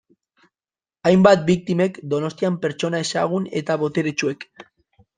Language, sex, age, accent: Basque, male, 19-29, Mendebalekoa (Araba, Bizkaia, Gipuzkoako mendebaleko herri batzuk)